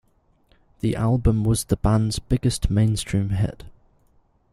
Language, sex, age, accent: English, male, 19-29, England English